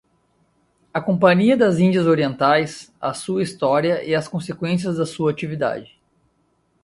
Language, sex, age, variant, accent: Portuguese, male, 30-39, Portuguese (Brasil), Gaucho